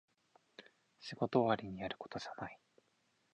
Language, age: Japanese, 19-29